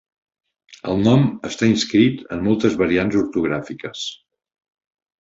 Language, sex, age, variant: Catalan, male, 60-69, Central